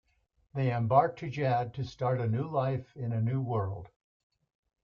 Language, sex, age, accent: English, male, 80-89, United States English